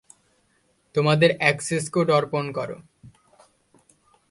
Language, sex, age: Bengali, male, under 19